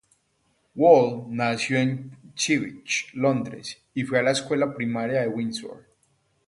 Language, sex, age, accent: Spanish, male, 30-39, Andino-Pacífico: Colombia, Perú, Ecuador, oeste de Bolivia y Venezuela andina